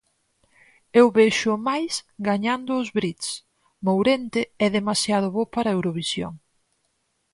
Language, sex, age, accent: Galician, female, 30-39, Atlántico (seseo e gheada)